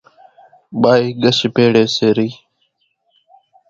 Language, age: Kachi Koli, 19-29